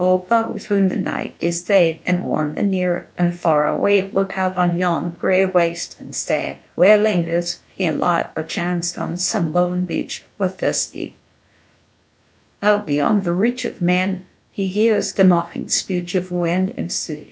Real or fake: fake